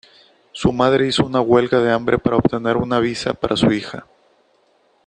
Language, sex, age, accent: Spanish, male, 30-39, México